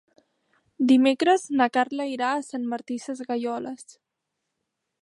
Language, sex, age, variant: Catalan, female, 19-29, Central